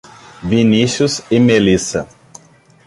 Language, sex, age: Portuguese, male, 30-39